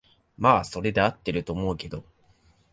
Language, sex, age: Japanese, male, 19-29